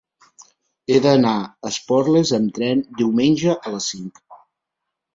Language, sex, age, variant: Catalan, male, 40-49, Central